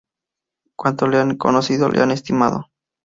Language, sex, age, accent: Spanish, male, 19-29, México